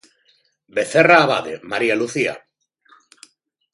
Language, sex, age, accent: Galician, male, 40-49, Normativo (estándar)